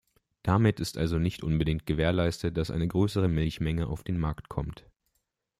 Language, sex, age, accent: German, male, 19-29, Deutschland Deutsch